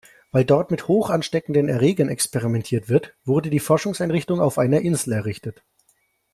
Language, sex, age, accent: German, male, 19-29, Deutschland Deutsch